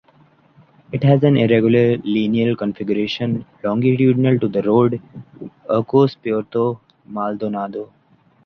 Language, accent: English, India and South Asia (India, Pakistan, Sri Lanka)